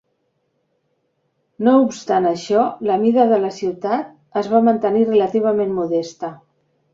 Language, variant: Catalan, Central